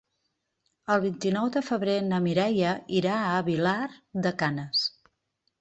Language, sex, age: Catalan, female, 50-59